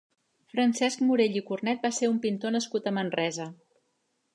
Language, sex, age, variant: Catalan, female, 50-59, Central